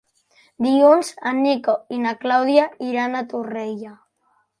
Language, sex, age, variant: Catalan, male, 40-49, Central